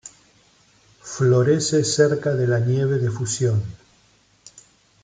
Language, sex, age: Spanish, male, 60-69